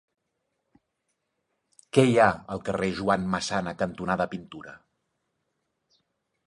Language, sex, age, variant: Catalan, male, 40-49, Central